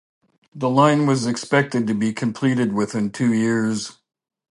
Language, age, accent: English, 50-59, Canadian English